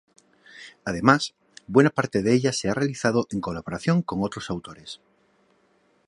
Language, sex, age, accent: Spanish, male, 40-49, España: Norte peninsular (Asturias, Castilla y León, Cantabria, País Vasco, Navarra, Aragón, La Rioja, Guadalajara, Cuenca)